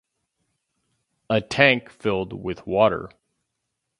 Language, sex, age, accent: English, male, 50-59, United States English